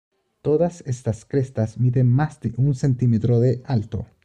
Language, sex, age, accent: Spanish, male, 19-29, Chileno: Chile, Cuyo